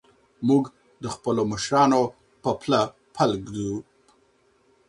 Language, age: Pashto, 40-49